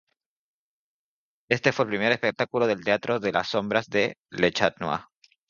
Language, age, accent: Spanish, 19-29, España: Centro-Sur peninsular (Madrid, Toledo, Castilla-La Mancha); España: Islas Canarias